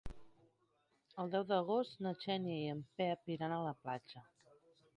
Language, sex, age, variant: Catalan, female, 40-49, Central